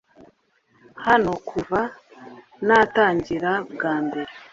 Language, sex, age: Kinyarwanda, female, 30-39